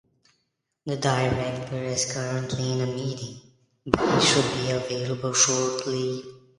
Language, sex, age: English, male, 40-49